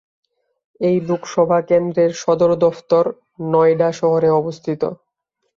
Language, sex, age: Bengali, male, under 19